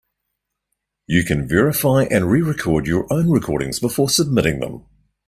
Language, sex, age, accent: English, male, 40-49, New Zealand English